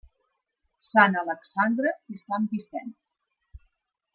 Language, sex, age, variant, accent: Catalan, female, 50-59, Nord-Occidental, Empordanès